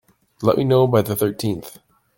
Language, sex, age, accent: English, male, 30-39, Canadian English